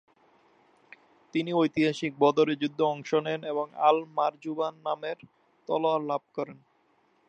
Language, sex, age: Bengali, male, 19-29